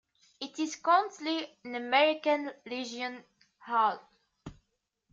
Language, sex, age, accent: English, female, 19-29, United States English